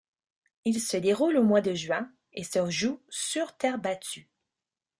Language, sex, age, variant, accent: French, female, 30-39, Français d'Amérique du Nord, Français du Canada